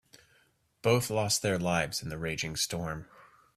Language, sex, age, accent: English, male, 30-39, United States English